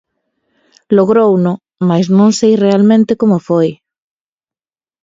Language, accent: Galician, Normativo (estándar)